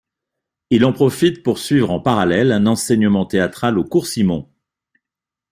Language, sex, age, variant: French, male, 50-59, Français de métropole